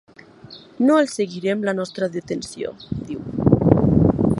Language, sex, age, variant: Catalan, female, 19-29, Nord-Occidental